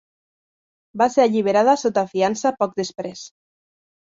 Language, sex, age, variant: Catalan, female, 19-29, Nord-Occidental